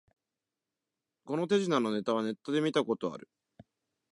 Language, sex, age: Japanese, male, 19-29